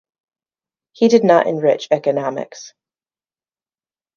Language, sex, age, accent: English, female, 30-39, United States English